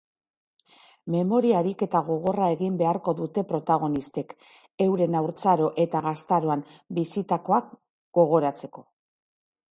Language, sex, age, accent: Basque, female, 40-49, Mendebalekoa (Araba, Bizkaia, Gipuzkoako mendebaleko herri batzuk)